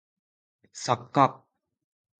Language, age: Japanese, 19-29